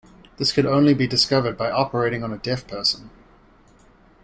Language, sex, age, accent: English, male, 30-39, New Zealand English